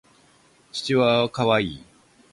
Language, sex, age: Japanese, male, 70-79